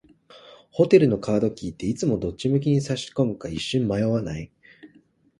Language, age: Japanese, 19-29